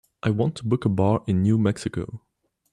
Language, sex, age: English, male, 19-29